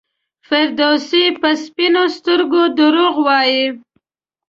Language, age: Pashto, 19-29